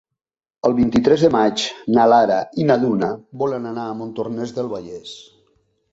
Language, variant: Catalan, Central